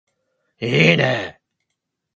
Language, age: Japanese, 19-29